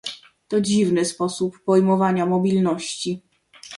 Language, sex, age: Polish, female, 19-29